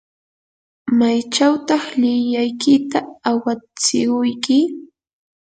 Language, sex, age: Yanahuanca Pasco Quechua, female, 30-39